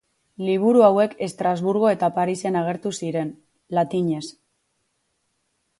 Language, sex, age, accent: Basque, female, 19-29, Mendebalekoa (Araba, Bizkaia, Gipuzkoako mendebaleko herri batzuk)